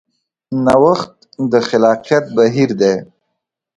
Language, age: Pashto, 19-29